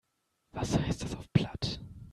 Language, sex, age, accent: German, male, 19-29, Deutschland Deutsch